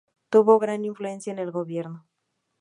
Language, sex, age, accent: Spanish, female, under 19, México